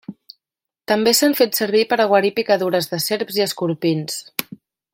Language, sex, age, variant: Catalan, female, 19-29, Central